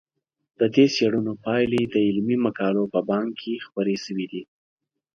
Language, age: Pashto, 19-29